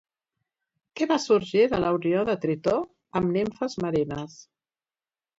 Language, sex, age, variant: Catalan, female, 50-59, Central